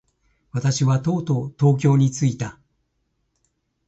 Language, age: Japanese, 70-79